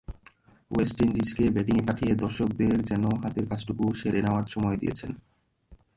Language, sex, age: Bengali, male, 19-29